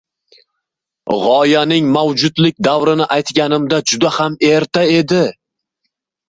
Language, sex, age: Uzbek, male, 19-29